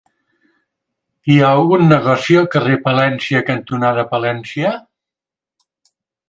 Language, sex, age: Catalan, male, 70-79